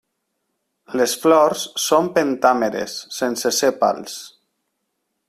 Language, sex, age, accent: Catalan, male, 30-39, valencià